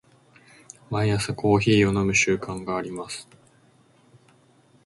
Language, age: Japanese, 19-29